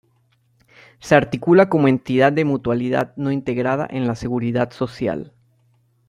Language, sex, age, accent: Spanish, male, 30-39, América central